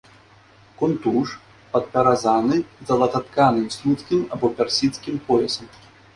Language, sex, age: Belarusian, male, 19-29